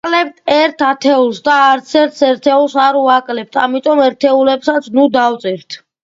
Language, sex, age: Georgian, male, under 19